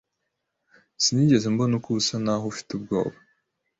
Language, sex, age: Kinyarwanda, male, 19-29